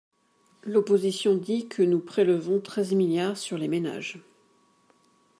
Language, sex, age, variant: French, female, 40-49, Français de métropole